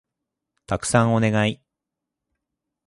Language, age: Japanese, 30-39